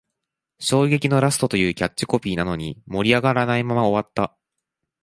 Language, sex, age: Japanese, male, 19-29